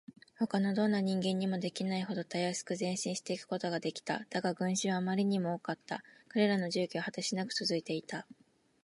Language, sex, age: Japanese, female, 19-29